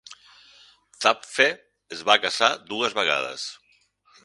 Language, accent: Catalan, Barcelona